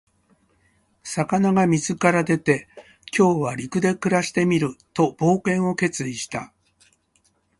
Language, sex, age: Japanese, male, 60-69